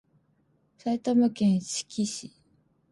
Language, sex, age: Japanese, female, 19-29